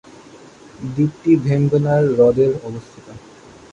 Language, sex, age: Bengali, male, 19-29